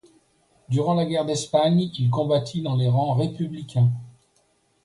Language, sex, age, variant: French, male, 60-69, Français de métropole